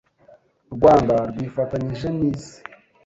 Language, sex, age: Kinyarwanda, male, 19-29